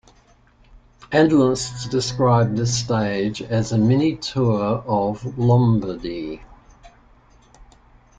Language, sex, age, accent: English, male, 80-89, Australian English